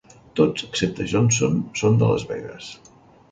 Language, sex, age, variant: Catalan, male, 60-69, Central